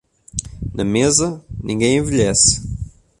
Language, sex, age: Portuguese, male, 19-29